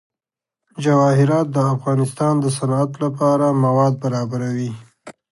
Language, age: Pashto, 30-39